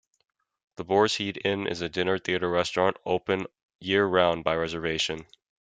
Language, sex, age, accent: English, male, under 19, United States English